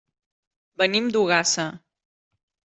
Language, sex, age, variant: Catalan, female, 40-49, Central